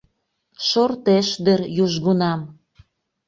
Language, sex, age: Mari, female, 40-49